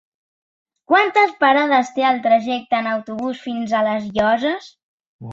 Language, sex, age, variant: Catalan, male, 50-59, Central